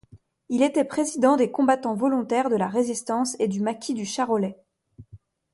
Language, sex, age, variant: French, female, 30-39, Français de métropole